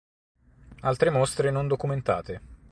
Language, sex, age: Italian, male, 30-39